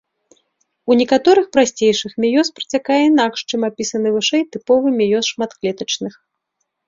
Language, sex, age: Belarusian, female, 40-49